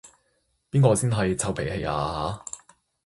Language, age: Cantonese, 19-29